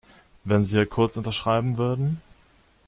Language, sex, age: German, male, 30-39